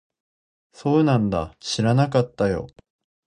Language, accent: Japanese, 関東